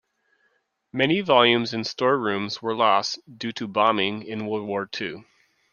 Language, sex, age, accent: English, male, 30-39, United States English